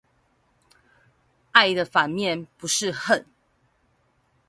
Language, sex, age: Chinese, female, 40-49